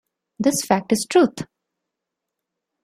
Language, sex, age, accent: English, female, 30-39, India and South Asia (India, Pakistan, Sri Lanka)